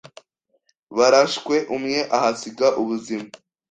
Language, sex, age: Kinyarwanda, male, 19-29